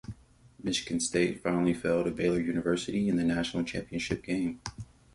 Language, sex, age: English, male, 30-39